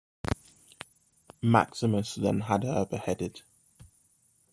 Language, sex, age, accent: English, male, 30-39, England English